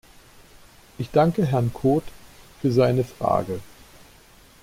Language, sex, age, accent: German, male, 40-49, Deutschland Deutsch